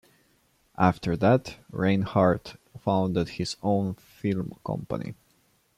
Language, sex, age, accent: English, male, 19-29, England English